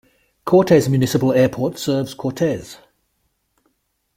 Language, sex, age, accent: English, male, 50-59, Australian English